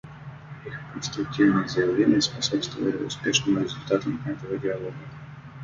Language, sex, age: Russian, male, 30-39